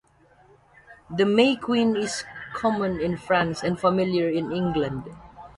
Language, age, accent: English, 19-29, Filipino